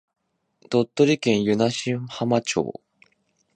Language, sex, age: Japanese, male, 19-29